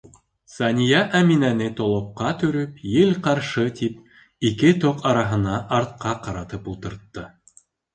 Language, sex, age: Bashkir, male, 19-29